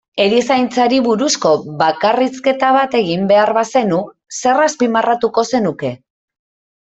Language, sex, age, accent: Basque, female, 30-39, Mendebalekoa (Araba, Bizkaia, Gipuzkoako mendebaleko herri batzuk)